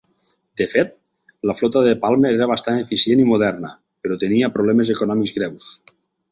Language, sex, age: Catalan, male, 40-49